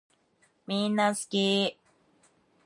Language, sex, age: Japanese, female, 19-29